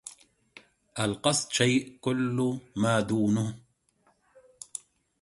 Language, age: Arabic, 40-49